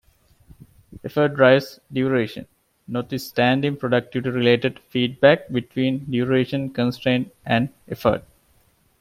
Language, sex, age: English, male, 19-29